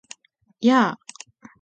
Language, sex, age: Japanese, female, 50-59